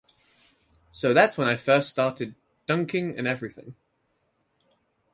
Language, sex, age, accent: English, male, 19-29, England English